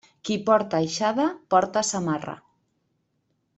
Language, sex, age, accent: Catalan, female, 30-39, valencià